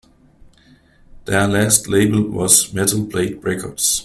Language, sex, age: English, male, 19-29